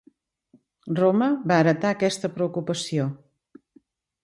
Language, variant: Catalan, Central